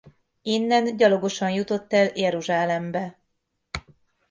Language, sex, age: Hungarian, female, 40-49